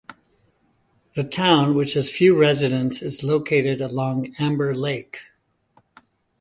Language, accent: English, United States English